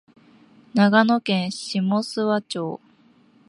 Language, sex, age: Japanese, female, 19-29